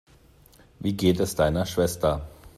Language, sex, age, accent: German, male, 40-49, Deutschland Deutsch